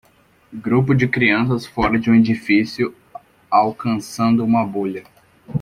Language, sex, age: Portuguese, male, under 19